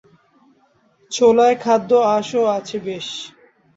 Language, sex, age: Bengali, male, 19-29